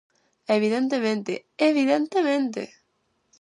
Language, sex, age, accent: Galician, female, under 19, Central (gheada)